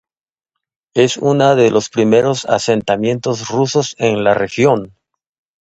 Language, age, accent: Spanish, 50-59, América central